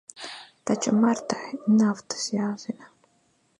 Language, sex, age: Latvian, female, 19-29